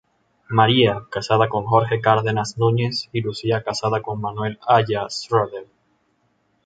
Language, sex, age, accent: Spanish, male, 19-29, Caribe: Cuba, Venezuela, Puerto Rico, República Dominicana, Panamá, Colombia caribeña, México caribeño, Costa del golfo de México